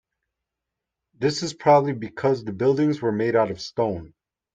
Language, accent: English, United States English